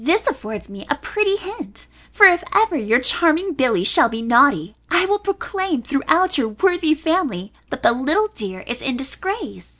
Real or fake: real